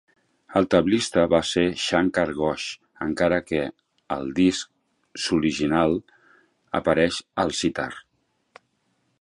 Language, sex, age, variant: Catalan, male, 40-49, Central